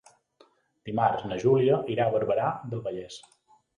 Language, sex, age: Catalan, male, 30-39